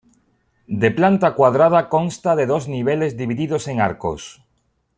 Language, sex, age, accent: Spanish, male, 40-49, España: Sur peninsular (Andalucia, Extremadura, Murcia)